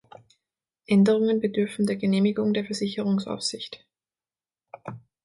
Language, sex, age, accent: German, female, 19-29, Österreichisches Deutsch